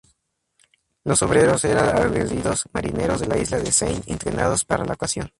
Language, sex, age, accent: Spanish, male, 19-29, México